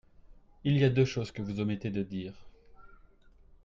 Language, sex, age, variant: French, male, 30-39, Français de métropole